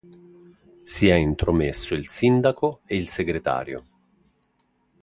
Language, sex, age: Italian, male, 40-49